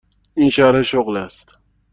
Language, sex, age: Persian, male, 19-29